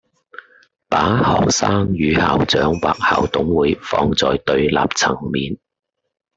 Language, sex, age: Cantonese, male, 40-49